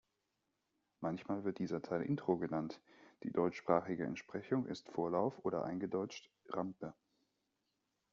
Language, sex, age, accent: German, male, 30-39, Deutschland Deutsch